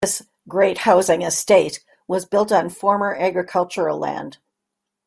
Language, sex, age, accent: English, female, 70-79, United States English